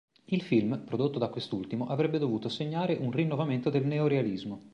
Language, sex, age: Italian, male, 40-49